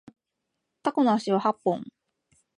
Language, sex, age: Japanese, female, 19-29